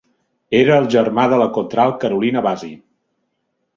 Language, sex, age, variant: Catalan, male, 40-49, Central